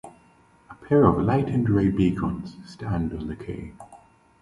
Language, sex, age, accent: English, female, 19-29, United States English